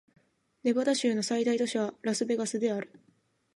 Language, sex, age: Japanese, female, 19-29